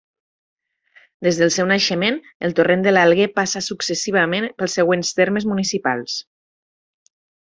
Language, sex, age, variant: Catalan, female, 30-39, Nord-Occidental